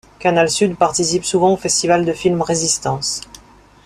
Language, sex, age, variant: French, male, 30-39, Français de métropole